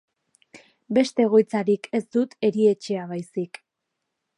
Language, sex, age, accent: Basque, female, 30-39, Erdialdekoa edo Nafarra (Gipuzkoa, Nafarroa)